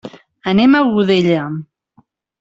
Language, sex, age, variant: Catalan, female, 40-49, Central